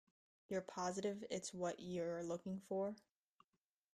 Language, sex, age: English, female, 19-29